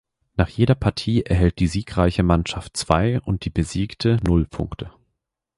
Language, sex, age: German, male, 19-29